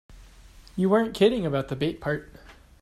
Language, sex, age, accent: English, male, 19-29, United States English